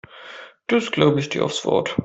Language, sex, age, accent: German, male, 19-29, Deutschland Deutsch